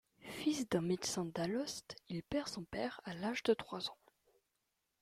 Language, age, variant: French, under 19, Français de métropole